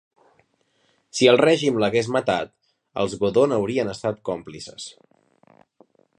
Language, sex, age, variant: Catalan, male, 30-39, Central